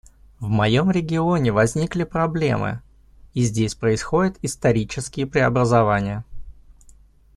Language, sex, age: Russian, male, 30-39